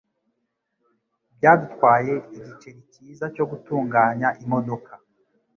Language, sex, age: Kinyarwanda, male, 19-29